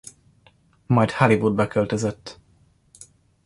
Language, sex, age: Hungarian, male, 19-29